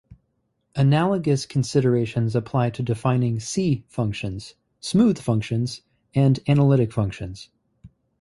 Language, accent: English, United States English